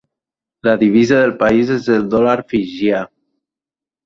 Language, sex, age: Catalan, male, under 19